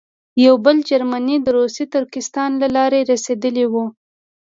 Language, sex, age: Pashto, female, 19-29